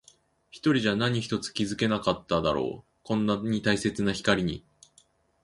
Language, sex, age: Japanese, male, 19-29